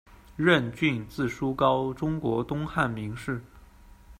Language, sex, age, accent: Chinese, male, 19-29, 出生地：浙江省